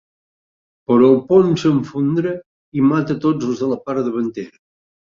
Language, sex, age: Catalan, male, 60-69